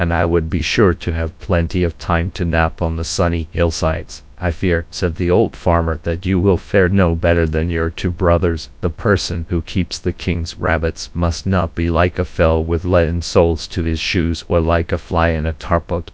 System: TTS, GradTTS